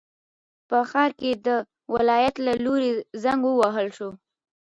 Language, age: Pashto, under 19